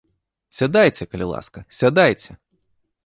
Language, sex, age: Belarusian, male, 30-39